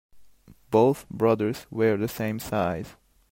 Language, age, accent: English, under 19, United States English